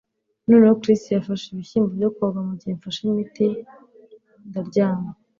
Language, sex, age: Kinyarwanda, female, 19-29